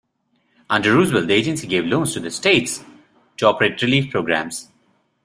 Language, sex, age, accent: English, male, 30-39, India and South Asia (India, Pakistan, Sri Lanka)